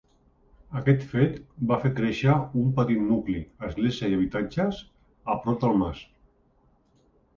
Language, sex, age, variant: Catalan, male, 50-59, Central